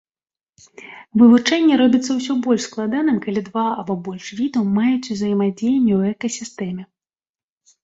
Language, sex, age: Belarusian, female, 30-39